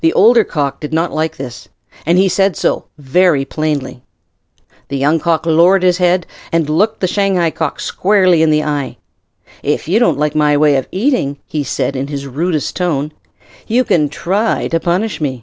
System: none